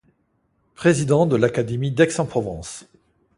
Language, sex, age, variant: French, male, 60-69, Français de métropole